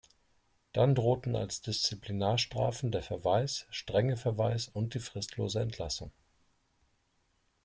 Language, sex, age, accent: German, male, 40-49, Deutschland Deutsch